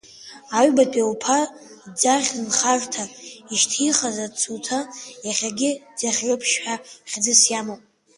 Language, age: Abkhazian, under 19